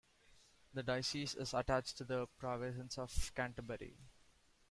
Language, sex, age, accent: English, male, 19-29, India and South Asia (India, Pakistan, Sri Lanka)